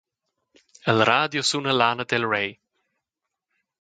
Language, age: Romansh, 19-29